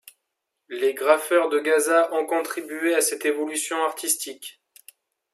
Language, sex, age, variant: French, male, 30-39, Français de métropole